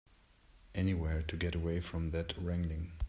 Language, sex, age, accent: English, male, 40-49, United States English